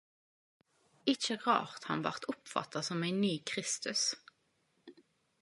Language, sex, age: Norwegian Nynorsk, female, 30-39